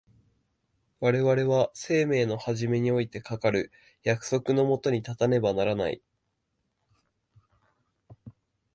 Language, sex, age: Japanese, male, 19-29